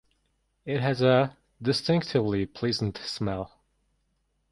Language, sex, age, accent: English, male, 30-39, United States English